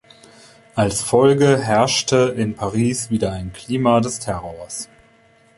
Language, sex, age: German, male, 30-39